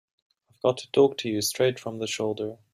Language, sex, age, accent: English, male, 19-29, Southern African (South Africa, Zimbabwe, Namibia)